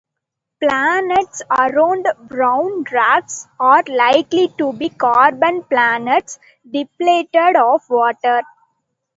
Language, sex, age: English, female, 19-29